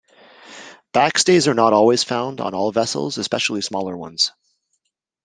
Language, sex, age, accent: English, male, 30-39, Canadian English